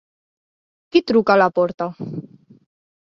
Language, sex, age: Catalan, female, 19-29